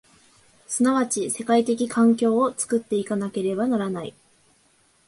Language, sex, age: Japanese, female, 19-29